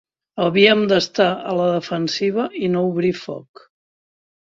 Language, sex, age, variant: Catalan, female, 60-69, Central